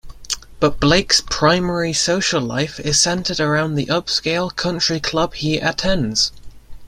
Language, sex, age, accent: English, male, under 19, England English